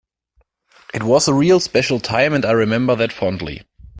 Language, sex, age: English, male, 19-29